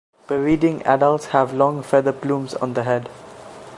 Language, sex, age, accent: English, male, under 19, Southern African (South Africa, Zimbabwe, Namibia)